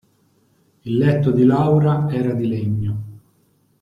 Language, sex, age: Italian, male, 40-49